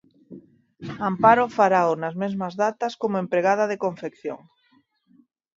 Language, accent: Galician, Normativo (estándar)